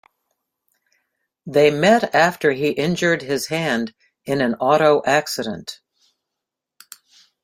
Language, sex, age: English, female, 60-69